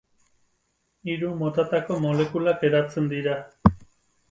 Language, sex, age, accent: Basque, male, 30-39, Mendebalekoa (Araba, Bizkaia, Gipuzkoako mendebaleko herri batzuk)